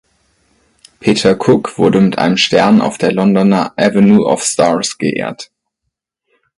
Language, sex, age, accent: German, male, 19-29, Deutschland Deutsch